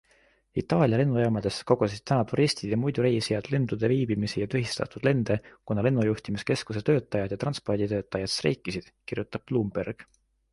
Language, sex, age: Estonian, male, 19-29